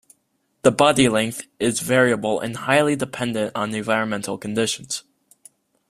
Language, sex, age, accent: English, male, under 19, United States English